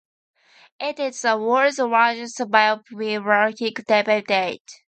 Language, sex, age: English, female, 19-29